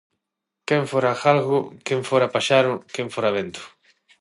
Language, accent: Galician, Central (gheada); Normativo (estándar); Neofalante